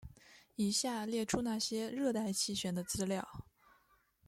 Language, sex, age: Chinese, female, 19-29